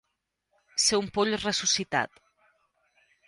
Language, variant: Catalan, Central